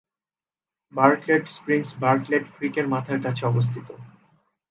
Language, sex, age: Bengali, male, 19-29